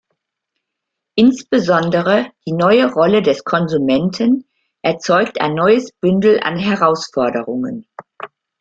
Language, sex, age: German, female, 60-69